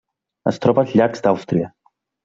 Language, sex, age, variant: Catalan, male, 19-29, Central